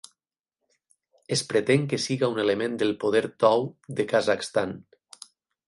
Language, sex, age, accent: Catalan, male, 30-39, valencià; valencià meridional